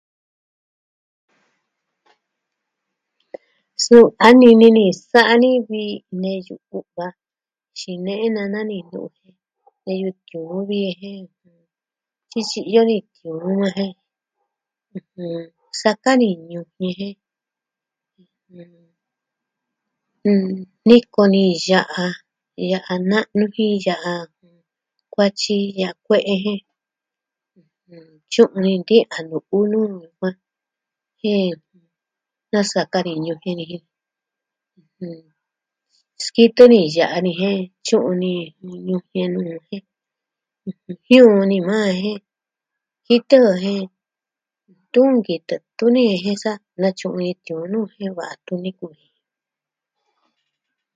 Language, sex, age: Southwestern Tlaxiaco Mixtec, female, 60-69